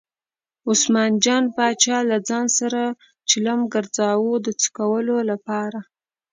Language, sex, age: Pashto, female, 19-29